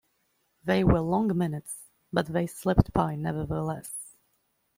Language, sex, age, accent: English, male, under 19, Australian English